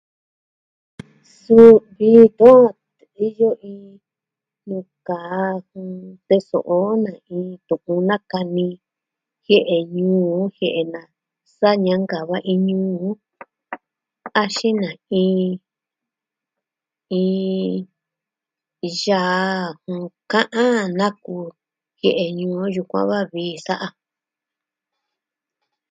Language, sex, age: Southwestern Tlaxiaco Mixtec, female, 60-69